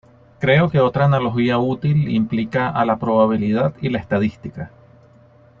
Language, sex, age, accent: Spanish, male, 30-39, Andino-Pacífico: Colombia, Perú, Ecuador, oeste de Bolivia y Venezuela andina